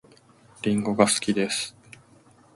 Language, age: Japanese, 19-29